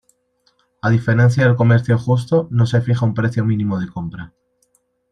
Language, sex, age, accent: Spanish, male, 19-29, España: Centro-Sur peninsular (Madrid, Toledo, Castilla-La Mancha)